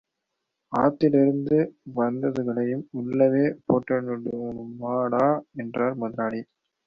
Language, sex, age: Tamil, male, 19-29